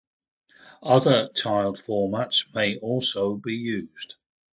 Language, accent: English, England English